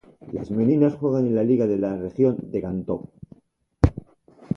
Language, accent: Spanish, España: Norte peninsular (Asturias, Castilla y León, Cantabria, País Vasco, Navarra, Aragón, La Rioja, Guadalajara, Cuenca)